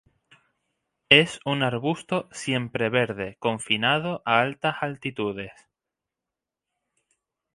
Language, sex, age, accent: Spanish, male, 19-29, España: Islas Canarias